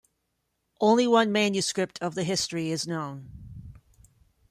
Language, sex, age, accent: English, female, 50-59, Canadian English